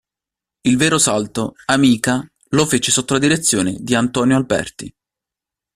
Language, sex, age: Italian, male, 19-29